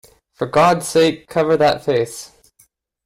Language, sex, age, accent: English, male, 19-29, Canadian English